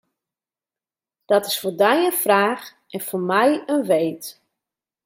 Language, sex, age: Western Frisian, female, 40-49